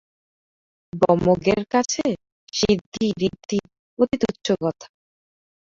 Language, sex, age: Bengali, female, 19-29